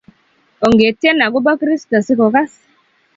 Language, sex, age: Kalenjin, female, 19-29